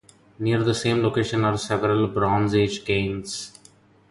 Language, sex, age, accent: English, male, 30-39, India and South Asia (India, Pakistan, Sri Lanka)